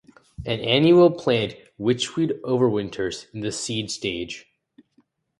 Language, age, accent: English, under 19, United States English